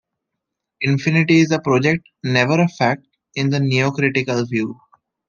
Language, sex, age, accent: English, male, 19-29, India and South Asia (India, Pakistan, Sri Lanka)